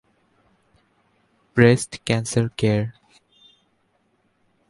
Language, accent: Bengali, Native